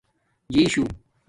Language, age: Domaaki, 40-49